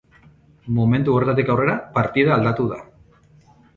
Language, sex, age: Basque, male, 40-49